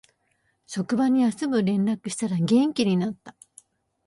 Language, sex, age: Japanese, female, 50-59